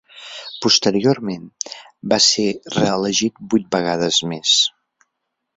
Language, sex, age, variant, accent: Catalan, male, 60-69, Central, central